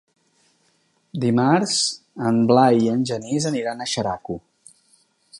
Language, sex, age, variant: Catalan, male, 50-59, Central